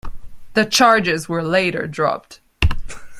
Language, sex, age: English, male, 19-29